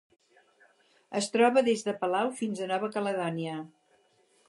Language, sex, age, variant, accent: Catalan, female, 60-69, Central, Català central